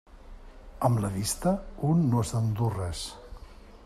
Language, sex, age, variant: Catalan, male, 60-69, Central